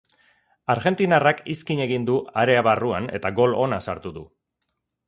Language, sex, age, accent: Basque, male, 40-49, Mendebalekoa (Araba, Bizkaia, Gipuzkoako mendebaleko herri batzuk)